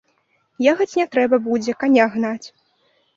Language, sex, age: Belarusian, female, under 19